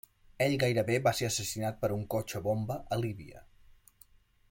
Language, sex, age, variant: Catalan, male, 40-49, Central